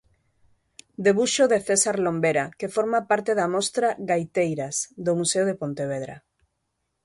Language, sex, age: Galician, female, 30-39